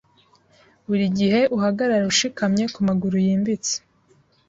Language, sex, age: Kinyarwanda, female, 19-29